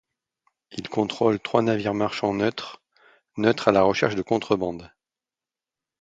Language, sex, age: French, male, 40-49